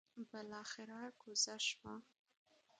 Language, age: Pashto, under 19